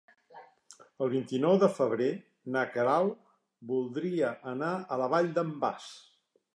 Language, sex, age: Catalan, male, 60-69